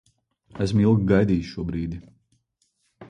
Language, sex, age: Latvian, male, 40-49